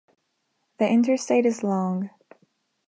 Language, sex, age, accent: English, female, 19-29, United States English